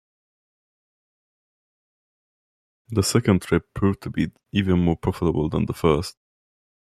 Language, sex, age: English, male, under 19